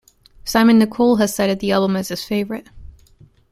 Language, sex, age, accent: English, female, 19-29, United States English